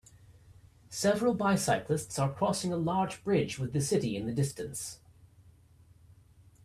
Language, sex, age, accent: English, male, 30-39, United States English